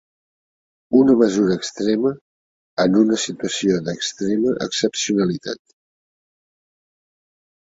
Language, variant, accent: Catalan, Central, central; tarragoní